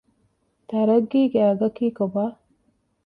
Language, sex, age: Divehi, female, 40-49